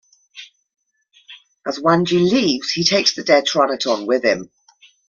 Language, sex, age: English, female, 30-39